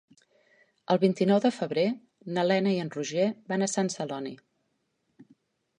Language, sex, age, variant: Catalan, female, 40-49, Central